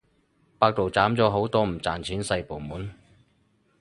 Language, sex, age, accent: Cantonese, male, 30-39, 广州音